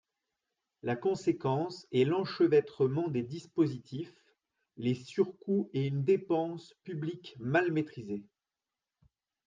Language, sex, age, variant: French, male, 30-39, Français de métropole